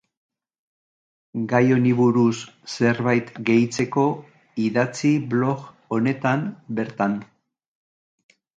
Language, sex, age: Basque, male, 60-69